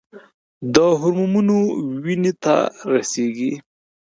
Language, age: Pashto, 19-29